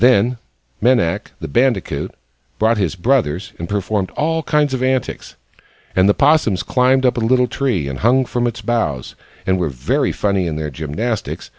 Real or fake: real